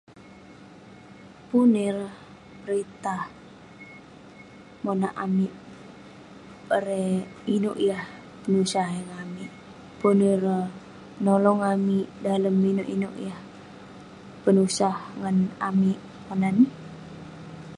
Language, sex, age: Western Penan, female, under 19